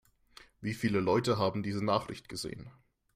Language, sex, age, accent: German, male, 19-29, Deutschland Deutsch